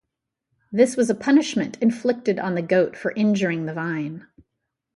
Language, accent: English, United States English